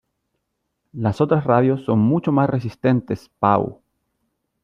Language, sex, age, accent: Spanish, male, 30-39, Chileno: Chile, Cuyo